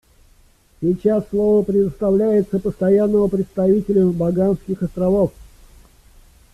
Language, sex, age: Russian, male, 40-49